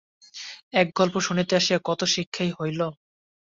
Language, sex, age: Bengali, male, 19-29